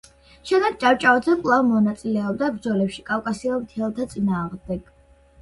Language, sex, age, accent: Georgian, female, under 19, მშვიდი